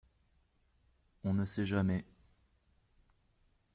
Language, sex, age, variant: French, male, 19-29, Français de métropole